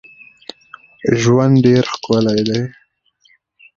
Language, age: Pashto, 19-29